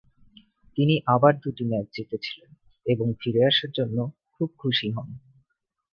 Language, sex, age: Bengali, male, 19-29